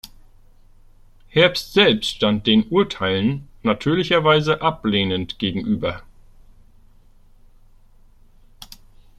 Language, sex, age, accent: German, male, 30-39, Deutschland Deutsch